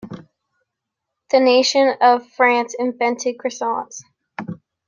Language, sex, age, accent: English, female, 19-29, United States English